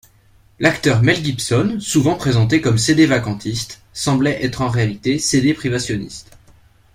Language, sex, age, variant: French, male, under 19, Français de métropole